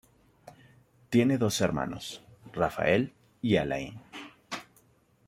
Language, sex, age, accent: Spanish, male, 19-29, México